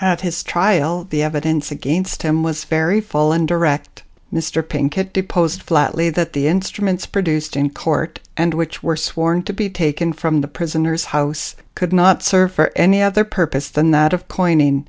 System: none